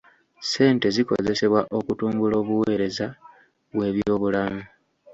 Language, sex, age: Ganda, male, 19-29